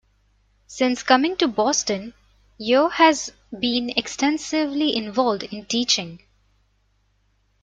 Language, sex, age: English, female, 19-29